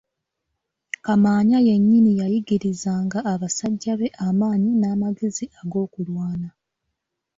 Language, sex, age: Ganda, female, 19-29